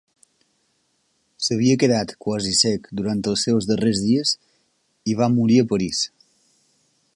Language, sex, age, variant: Catalan, male, 19-29, Balear